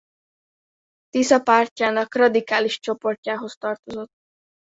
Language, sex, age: Hungarian, female, under 19